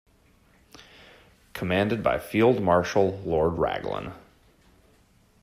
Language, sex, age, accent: English, male, 30-39, United States English